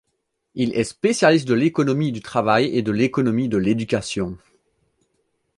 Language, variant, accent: French, Français d'Europe, Français de Belgique